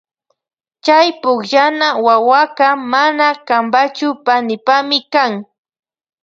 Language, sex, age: Loja Highland Quichua, female, 19-29